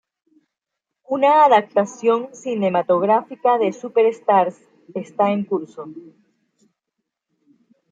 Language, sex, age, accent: Spanish, female, 40-49, Caribe: Cuba, Venezuela, Puerto Rico, República Dominicana, Panamá, Colombia caribeña, México caribeño, Costa del golfo de México